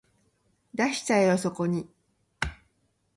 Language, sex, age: Japanese, female, 50-59